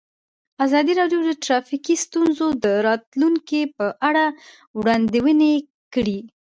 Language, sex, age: Pashto, female, 19-29